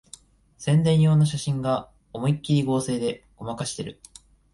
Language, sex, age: Japanese, male, 19-29